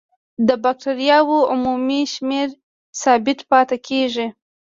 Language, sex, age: Pashto, female, 19-29